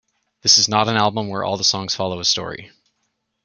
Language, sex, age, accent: English, male, 19-29, Canadian English